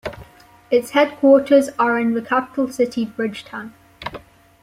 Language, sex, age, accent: English, female, under 19, England English